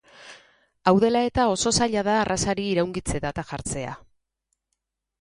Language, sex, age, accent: Basque, female, 40-49, Mendebalekoa (Araba, Bizkaia, Gipuzkoako mendebaleko herri batzuk)